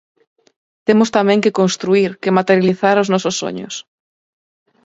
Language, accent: Galician, Atlántico (seseo e gheada)